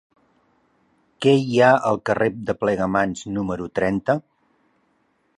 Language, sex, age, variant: Catalan, male, 60-69, Central